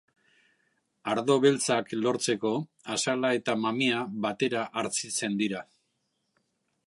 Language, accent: Basque, Mendebalekoa (Araba, Bizkaia, Gipuzkoako mendebaleko herri batzuk)